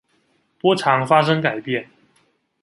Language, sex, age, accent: Chinese, male, 19-29, 出生地：臺北市